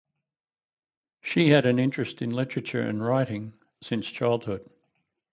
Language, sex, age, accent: English, male, 60-69, Australian English